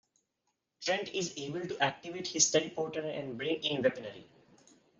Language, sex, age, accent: English, male, 19-29, India and South Asia (India, Pakistan, Sri Lanka)